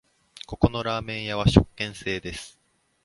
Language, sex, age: Japanese, male, 19-29